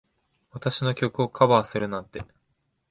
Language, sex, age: Japanese, male, 19-29